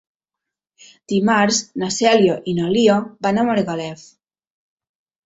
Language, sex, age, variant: Catalan, male, 50-59, Central